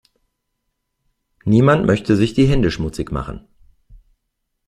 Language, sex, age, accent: German, male, 50-59, Deutschland Deutsch